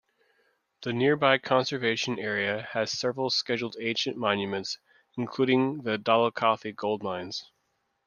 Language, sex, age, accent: English, male, 30-39, United States English